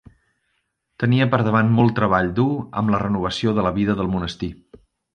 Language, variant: Catalan, Central